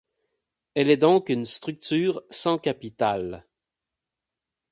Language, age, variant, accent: French, 30-39, Français d'Amérique du Nord, Français du Canada